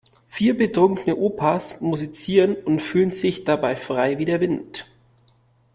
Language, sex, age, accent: German, male, 19-29, Deutschland Deutsch